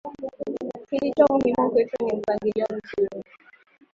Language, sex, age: Swahili, female, under 19